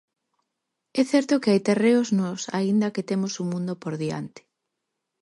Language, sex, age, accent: Galician, female, 40-49, Normativo (estándar)